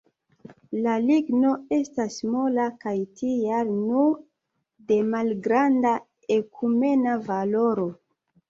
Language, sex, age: Esperanto, female, 19-29